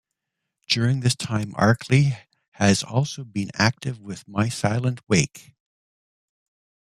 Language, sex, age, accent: English, male, 60-69, Canadian English